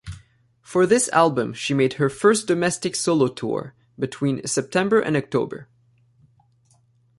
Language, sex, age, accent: English, male, 19-29, Canadian English